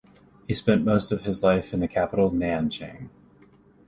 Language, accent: English, United States English